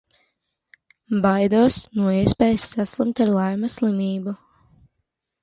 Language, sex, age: Latvian, female, under 19